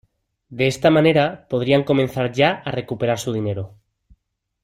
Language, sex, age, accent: Spanish, male, 30-39, España: Sur peninsular (Andalucia, Extremadura, Murcia)